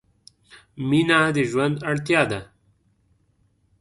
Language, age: Pashto, 19-29